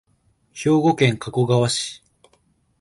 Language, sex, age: Japanese, male, 19-29